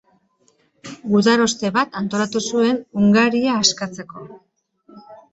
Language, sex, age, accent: Basque, female, 40-49, Mendebalekoa (Araba, Bizkaia, Gipuzkoako mendebaleko herri batzuk)